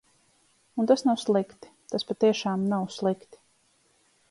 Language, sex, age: Latvian, female, 30-39